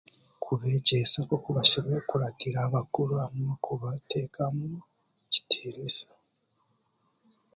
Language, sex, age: Chiga, male, 30-39